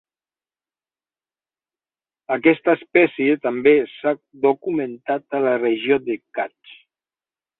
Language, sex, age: Catalan, male, 50-59